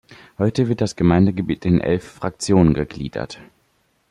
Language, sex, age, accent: German, male, under 19, Deutschland Deutsch